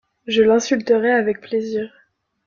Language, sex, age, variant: French, female, 19-29, Français de métropole